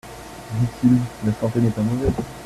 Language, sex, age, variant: French, male, 19-29, Français de métropole